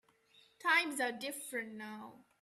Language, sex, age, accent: English, female, under 19, India and South Asia (India, Pakistan, Sri Lanka)